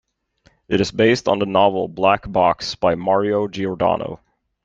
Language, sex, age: English, male, 30-39